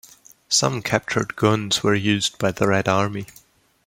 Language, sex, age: English, male, 19-29